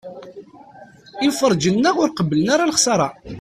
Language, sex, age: Kabyle, male, 30-39